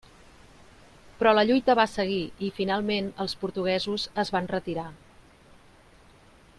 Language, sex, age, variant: Catalan, female, 40-49, Septentrional